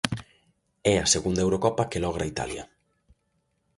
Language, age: Galician, 19-29